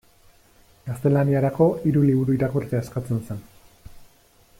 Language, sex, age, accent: Basque, male, 30-39, Erdialdekoa edo Nafarra (Gipuzkoa, Nafarroa)